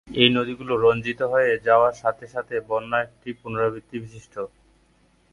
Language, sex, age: Bengali, male, 19-29